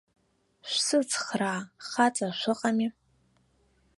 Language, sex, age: Abkhazian, female, 19-29